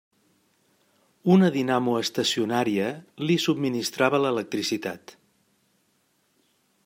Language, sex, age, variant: Catalan, male, 60-69, Central